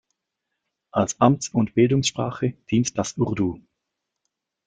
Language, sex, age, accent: German, male, 30-39, Schweizerdeutsch